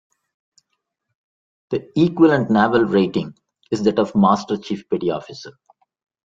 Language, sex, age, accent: English, male, 40-49, India and South Asia (India, Pakistan, Sri Lanka)